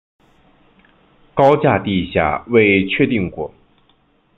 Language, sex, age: Chinese, male, 19-29